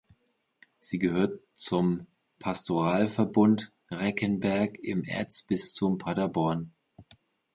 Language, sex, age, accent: German, male, 40-49, Deutschland Deutsch